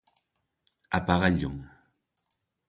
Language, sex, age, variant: Catalan, male, 19-29, Central